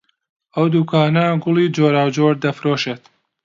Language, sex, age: Central Kurdish, male, 19-29